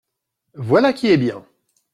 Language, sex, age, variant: French, male, 40-49, Français de métropole